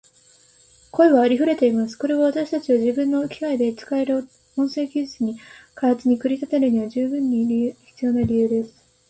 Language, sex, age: Japanese, female, 19-29